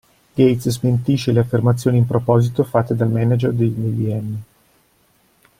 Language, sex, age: Italian, male, 40-49